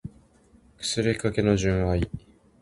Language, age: Japanese, 19-29